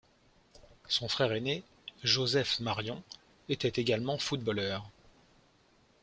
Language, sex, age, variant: French, male, 40-49, Français de métropole